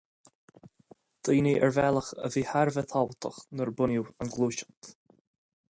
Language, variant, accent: Irish, Gaeilge Chonnacht, Cainteoir líofa, ní ó dhúchas